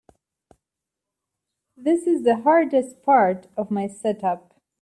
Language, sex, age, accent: English, female, 19-29, United States English